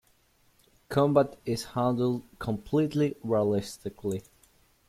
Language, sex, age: English, male, 19-29